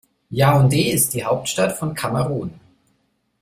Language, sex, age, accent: German, male, 30-39, Deutschland Deutsch